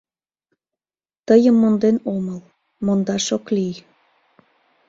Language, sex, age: Mari, female, 19-29